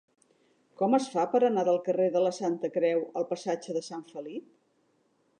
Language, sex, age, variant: Catalan, female, 60-69, Central